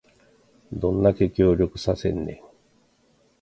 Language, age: Japanese, 50-59